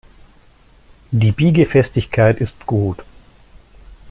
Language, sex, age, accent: German, male, 50-59, Deutschland Deutsch